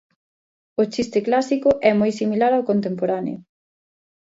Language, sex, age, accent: Galician, female, 19-29, Normativo (estándar)